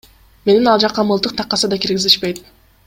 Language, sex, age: Kyrgyz, female, 19-29